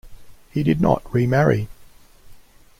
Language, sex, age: English, male, 60-69